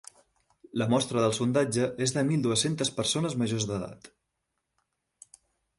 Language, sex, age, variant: Catalan, male, 30-39, Central